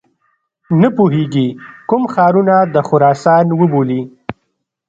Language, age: Pashto, 30-39